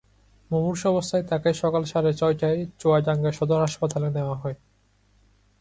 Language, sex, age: Bengali, male, 19-29